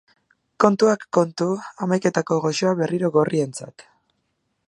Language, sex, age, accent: Basque, female, 19-29, Erdialdekoa edo Nafarra (Gipuzkoa, Nafarroa)